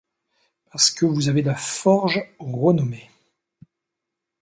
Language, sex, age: French, male, 50-59